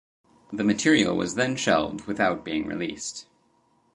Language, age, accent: English, 30-39, United States English